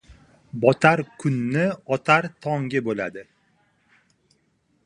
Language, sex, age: Uzbek, male, 30-39